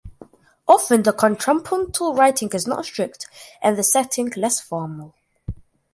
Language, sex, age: English, male, 40-49